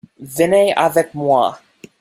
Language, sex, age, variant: French, female, 30-39, Français des départements et régions d'outre-mer